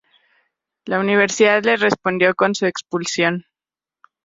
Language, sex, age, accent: Spanish, female, 19-29, México